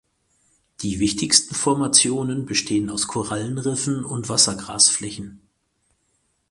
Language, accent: German, Deutschland Deutsch